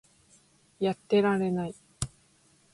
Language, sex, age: Japanese, female, 19-29